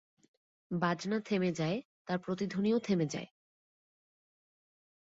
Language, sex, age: Bengali, female, 19-29